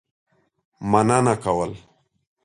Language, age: Pashto, 30-39